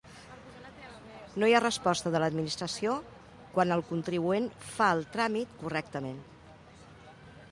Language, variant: Catalan, Central